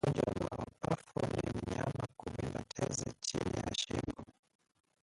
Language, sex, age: Swahili, male, 30-39